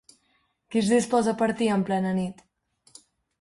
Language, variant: Catalan, Central